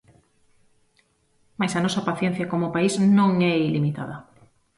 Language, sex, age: Galician, female, 30-39